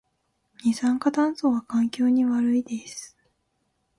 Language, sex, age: Japanese, female, 19-29